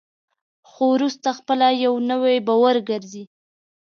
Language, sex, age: Pashto, female, 19-29